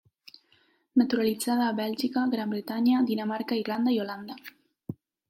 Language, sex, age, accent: Catalan, female, 19-29, valencià